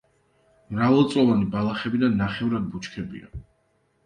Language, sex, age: Georgian, male, 19-29